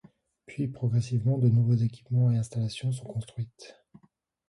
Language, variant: French, Français de métropole